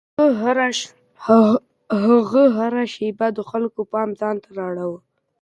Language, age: Pashto, 19-29